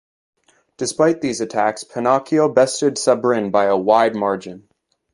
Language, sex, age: English, male, 19-29